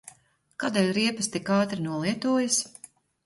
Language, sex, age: Latvian, female, 50-59